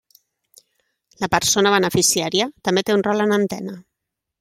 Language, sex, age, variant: Catalan, female, 30-39, Central